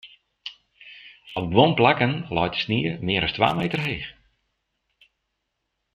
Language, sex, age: Western Frisian, male, 50-59